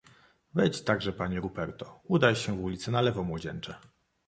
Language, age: Polish, 40-49